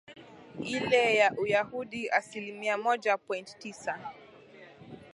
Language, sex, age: Swahili, male, 19-29